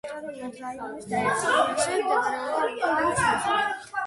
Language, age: Georgian, 30-39